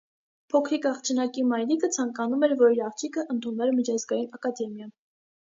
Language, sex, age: Armenian, female, 19-29